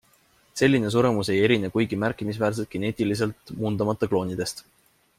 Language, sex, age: Estonian, male, 19-29